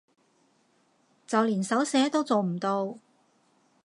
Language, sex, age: Cantonese, female, 40-49